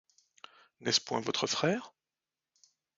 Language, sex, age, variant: French, male, 50-59, Français de métropole